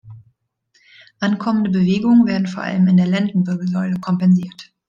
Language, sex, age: German, female, 30-39